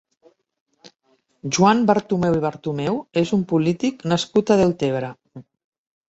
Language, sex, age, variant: Catalan, female, 50-59, Central